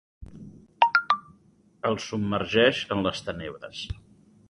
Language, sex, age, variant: Catalan, male, 50-59, Nord-Occidental